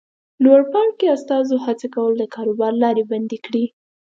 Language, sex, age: Pashto, female, under 19